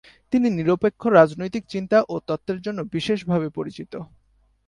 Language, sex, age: Bengali, male, 19-29